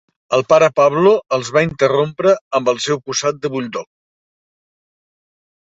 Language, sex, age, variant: Catalan, male, 60-69, Central